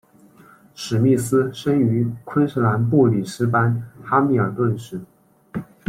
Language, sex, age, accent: Chinese, male, 19-29, 出生地：四川省